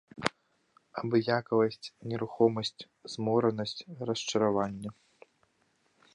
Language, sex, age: Belarusian, male, 19-29